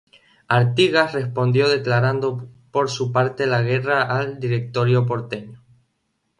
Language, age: Spanish, 19-29